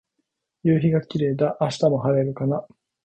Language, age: Japanese, 19-29